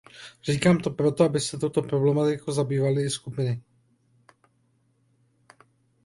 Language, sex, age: Czech, male, 30-39